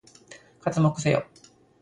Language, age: Japanese, 40-49